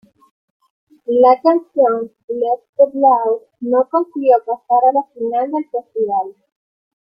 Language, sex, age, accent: Spanish, female, 30-39, Andino-Pacífico: Colombia, Perú, Ecuador, oeste de Bolivia y Venezuela andina